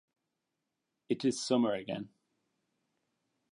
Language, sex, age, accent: English, male, 19-29, England English